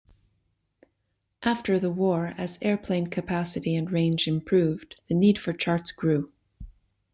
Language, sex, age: English, female, 40-49